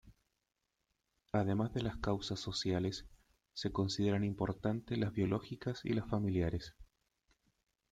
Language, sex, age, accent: Spanish, male, 30-39, Chileno: Chile, Cuyo